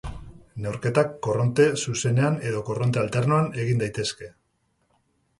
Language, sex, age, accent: Basque, male, 40-49, Mendebalekoa (Araba, Bizkaia, Gipuzkoako mendebaleko herri batzuk)